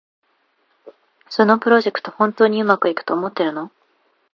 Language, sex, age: Japanese, female, 19-29